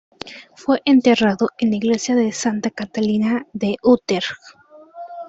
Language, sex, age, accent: Spanish, female, 19-29, España: Norte peninsular (Asturias, Castilla y León, Cantabria, País Vasco, Navarra, Aragón, La Rioja, Guadalajara, Cuenca)